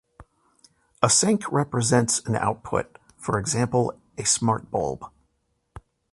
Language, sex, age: English, male, 40-49